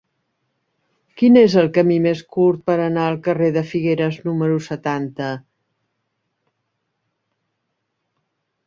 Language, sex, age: Catalan, female, 60-69